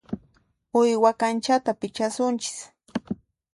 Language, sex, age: Puno Quechua, female, 30-39